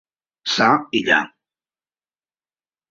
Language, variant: Catalan, Central